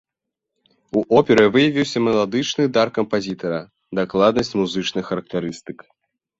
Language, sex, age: Belarusian, male, under 19